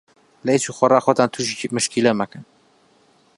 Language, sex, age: Central Kurdish, male, 19-29